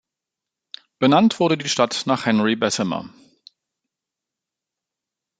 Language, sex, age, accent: German, male, 40-49, Deutschland Deutsch